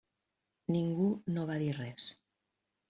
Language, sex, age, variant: Catalan, female, 50-59, Central